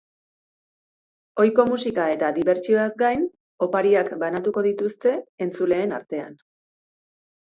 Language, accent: Basque, Erdialdekoa edo Nafarra (Gipuzkoa, Nafarroa)